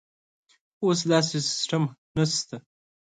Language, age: Pashto, 19-29